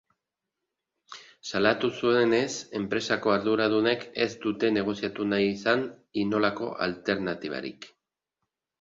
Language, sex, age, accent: Basque, male, 50-59, Erdialdekoa edo Nafarra (Gipuzkoa, Nafarroa)